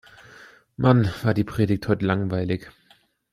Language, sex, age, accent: German, male, 19-29, Deutschland Deutsch